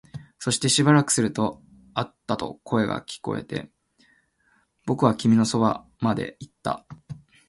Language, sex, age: Japanese, male, 19-29